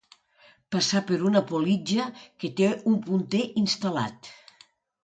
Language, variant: Catalan, Nord-Occidental